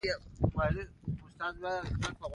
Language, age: Pashto, under 19